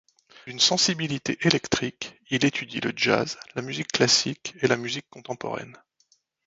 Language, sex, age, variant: French, male, 50-59, Français de métropole